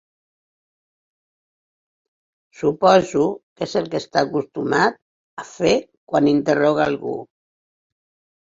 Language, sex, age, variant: Catalan, female, 70-79, Central